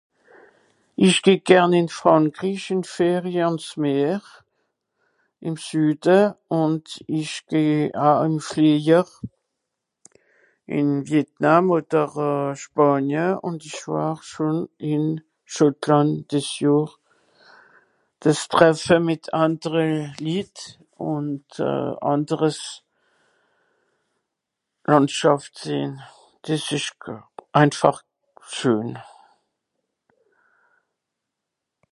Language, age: Swiss German, 60-69